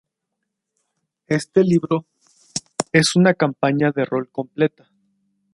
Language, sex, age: Spanish, male, 40-49